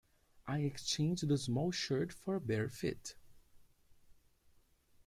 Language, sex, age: English, male, 30-39